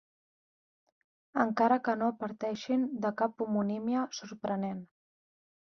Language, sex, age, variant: Catalan, female, 19-29, Central